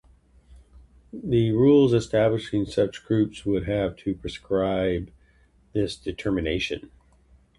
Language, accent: English, United States English